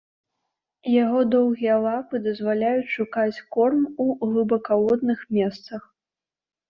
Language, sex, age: Belarusian, female, under 19